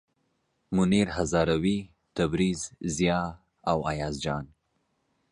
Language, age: Pashto, 19-29